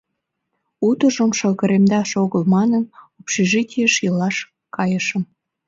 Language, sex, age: Mari, female, under 19